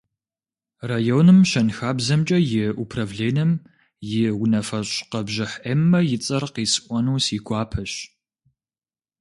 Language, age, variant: Kabardian, 19-29, Адыгэбзэ (Къэбэрдей, Кирил, псоми зэдай)